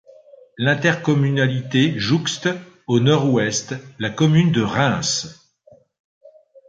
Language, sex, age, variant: French, male, 50-59, Français de métropole